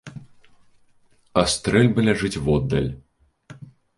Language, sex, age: Belarusian, male, 19-29